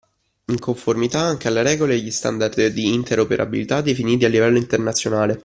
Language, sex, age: Italian, male, 19-29